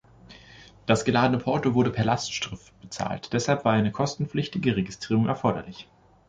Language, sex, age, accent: German, male, 19-29, Deutschland Deutsch